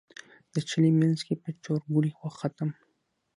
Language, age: Pashto, under 19